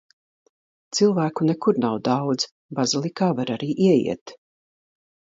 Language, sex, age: Latvian, female, 60-69